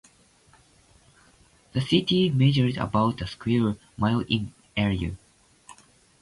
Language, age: English, 19-29